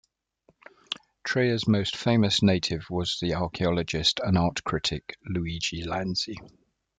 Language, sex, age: English, male, 60-69